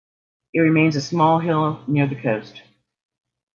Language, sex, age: English, female, 50-59